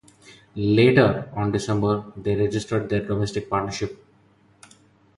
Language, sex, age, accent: English, male, 30-39, India and South Asia (India, Pakistan, Sri Lanka)